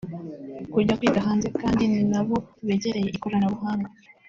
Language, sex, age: Kinyarwanda, female, under 19